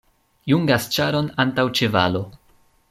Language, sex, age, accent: Esperanto, male, 19-29, Internacia